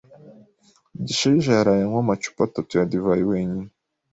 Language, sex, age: Kinyarwanda, male, 30-39